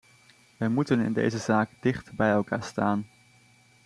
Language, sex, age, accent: Dutch, male, 19-29, Nederlands Nederlands